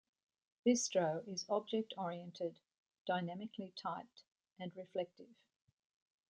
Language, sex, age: English, female, 60-69